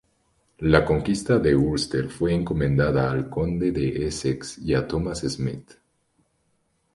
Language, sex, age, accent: Spanish, male, 19-29, Andino-Pacífico: Colombia, Perú, Ecuador, oeste de Bolivia y Venezuela andina